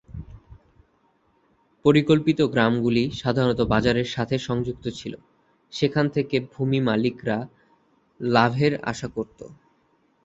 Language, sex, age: Bengali, male, under 19